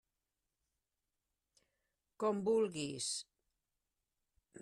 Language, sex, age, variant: Catalan, female, 60-69, Central